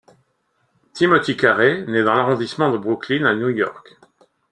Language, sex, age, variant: French, male, 50-59, Français de métropole